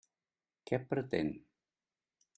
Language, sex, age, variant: Catalan, male, 60-69, Central